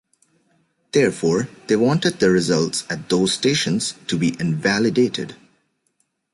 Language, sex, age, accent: English, male, 19-29, United States English